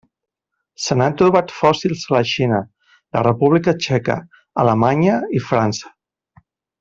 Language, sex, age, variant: Catalan, male, 40-49, Central